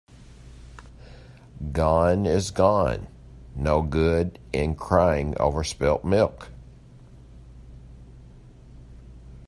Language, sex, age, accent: English, male, 50-59, United States English